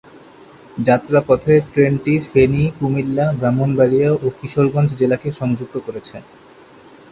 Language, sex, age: Bengali, male, 19-29